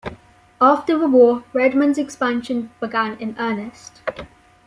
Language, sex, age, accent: English, female, under 19, England English